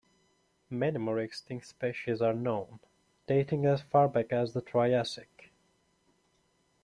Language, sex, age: English, male, 19-29